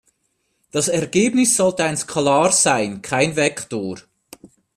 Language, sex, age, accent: German, male, 40-49, Schweizerdeutsch